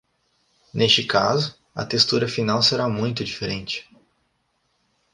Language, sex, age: Portuguese, male, 19-29